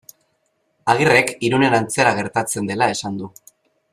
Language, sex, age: Basque, male, 19-29